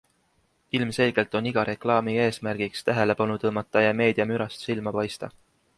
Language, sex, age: Estonian, male, 19-29